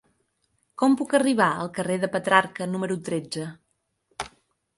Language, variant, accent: Catalan, Central, Girona